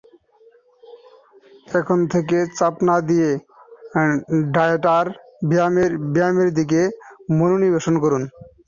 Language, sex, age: Bengali, male, 19-29